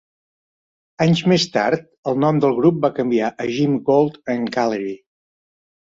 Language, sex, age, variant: Catalan, male, 50-59, Central